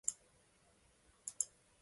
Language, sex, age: Japanese, male, 19-29